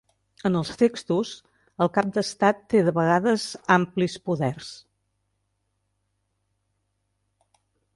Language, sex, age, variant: Catalan, female, 60-69, Central